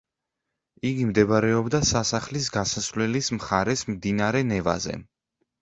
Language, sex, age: Georgian, male, under 19